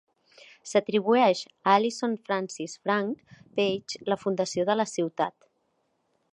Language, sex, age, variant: Catalan, female, 40-49, Central